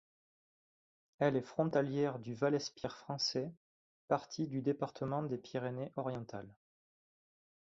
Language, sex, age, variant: French, male, 30-39, Français de métropole